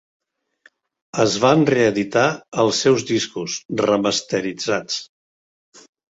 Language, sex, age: Catalan, male, 60-69